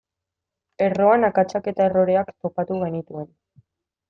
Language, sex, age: Basque, female, 19-29